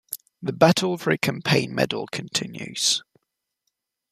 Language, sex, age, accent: English, male, 19-29, England English